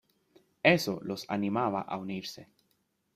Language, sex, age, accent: Spanish, male, 19-29, Caribe: Cuba, Venezuela, Puerto Rico, República Dominicana, Panamá, Colombia caribeña, México caribeño, Costa del golfo de México